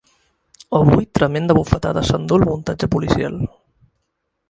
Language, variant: Catalan, Balear